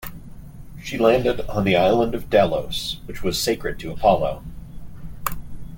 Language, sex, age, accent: English, male, 40-49, United States English